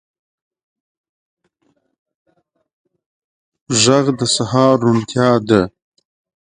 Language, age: Pashto, 30-39